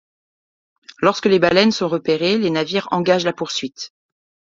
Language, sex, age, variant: French, female, 40-49, Français de métropole